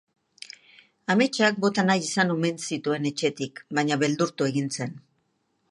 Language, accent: Basque, Erdialdekoa edo Nafarra (Gipuzkoa, Nafarroa)